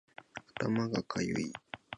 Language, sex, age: Japanese, male, under 19